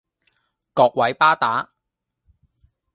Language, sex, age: Cantonese, male, 19-29